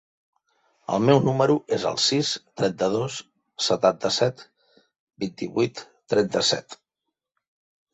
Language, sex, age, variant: Catalan, male, 50-59, Central